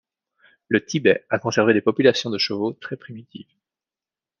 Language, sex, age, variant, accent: French, male, 30-39, Français d'Europe, Français de Belgique